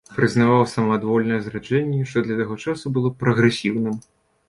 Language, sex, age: Belarusian, male, 19-29